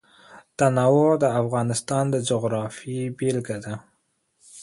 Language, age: Pashto, 19-29